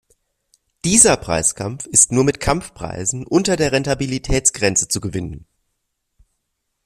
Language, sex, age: German, male, 30-39